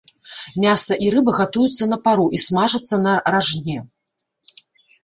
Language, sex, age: Belarusian, female, 40-49